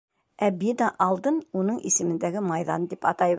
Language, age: Bashkir, 60-69